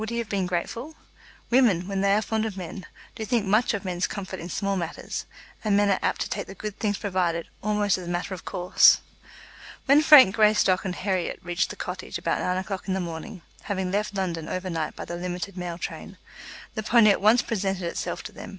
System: none